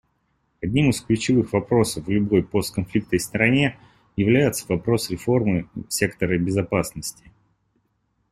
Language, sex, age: Russian, male, 19-29